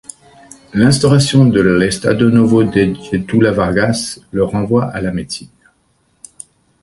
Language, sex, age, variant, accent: French, male, 50-59, Français d'Europe, Français de Suisse